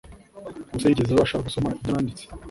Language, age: Kinyarwanda, 30-39